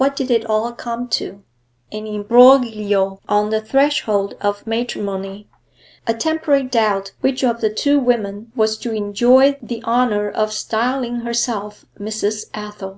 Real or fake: real